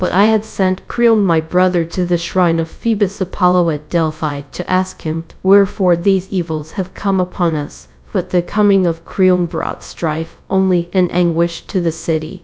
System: TTS, GradTTS